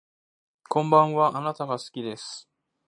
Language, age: Japanese, 19-29